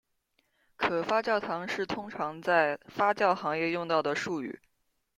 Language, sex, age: Chinese, female, 19-29